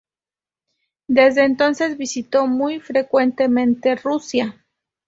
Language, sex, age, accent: Spanish, female, 30-39, México